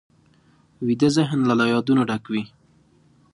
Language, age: Pashto, 19-29